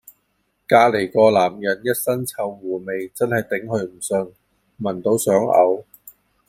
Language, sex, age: Cantonese, male, 40-49